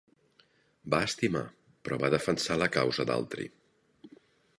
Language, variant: Catalan, Central